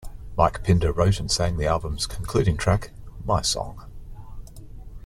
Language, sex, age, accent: English, male, 40-49, Australian English